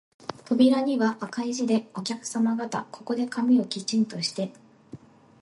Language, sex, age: Japanese, female, 19-29